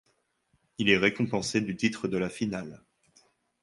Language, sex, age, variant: French, male, 19-29, Français de métropole